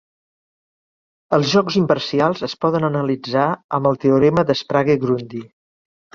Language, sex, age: Catalan, female, 70-79